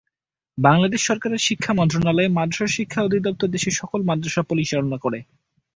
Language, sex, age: Bengali, male, 19-29